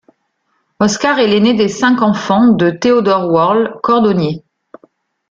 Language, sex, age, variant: French, female, 40-49, Français de métropole